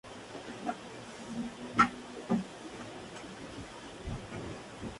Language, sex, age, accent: Spanish, male, 19-29, México